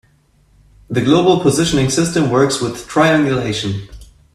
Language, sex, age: English, male, 19-29